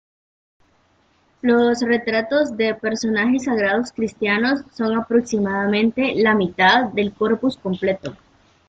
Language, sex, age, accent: Spanish, female, 19-29, América central